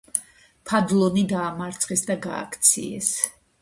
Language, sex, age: Georgian, female, 60-69